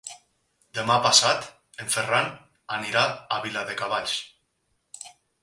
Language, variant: Catalan, Nord-Occidental